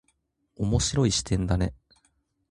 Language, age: Japanese, 19-29